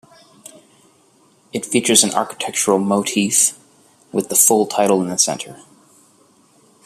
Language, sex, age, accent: English, male, 30-39, Canadian English